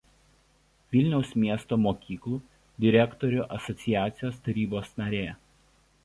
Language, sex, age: Lithuanian, male, 30-39